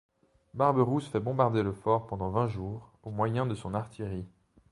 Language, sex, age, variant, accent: French, male, 19-29, Français d'Europe, Français de Suisse